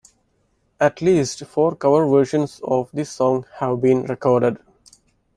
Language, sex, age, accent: English, male, 30-39, India and South Asia (India, Pakistan, Sri Lanka)